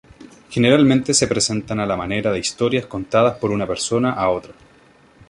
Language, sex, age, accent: Spanish, male, 19-29, Chileno: Chile, Cuyo